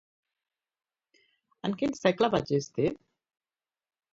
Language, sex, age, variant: Catalan, female, 50-59, Central